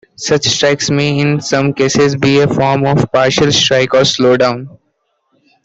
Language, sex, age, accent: English, male, 19-29, United States English